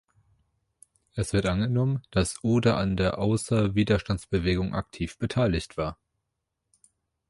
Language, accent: German, Deutschland Deutsch